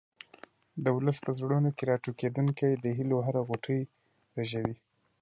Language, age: Pashto, 19-29